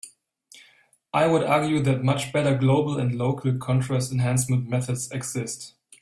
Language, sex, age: English, male, 19-29